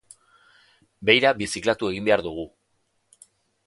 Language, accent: Basque, Erdialdekoa edo Nafarra (Gipuzkoa, Nafarroa)